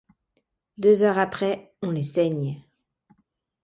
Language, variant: French, Français de métropole